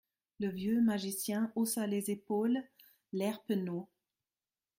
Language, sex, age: French, female, 40-49